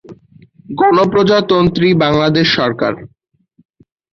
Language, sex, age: Bengali, male, 19-29